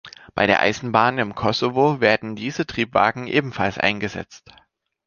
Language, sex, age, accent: German, male, 30-39, Deutschland Deutsch